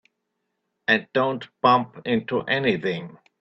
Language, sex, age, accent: English, male, 60-69, England English